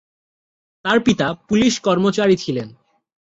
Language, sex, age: Bengali, male, under 19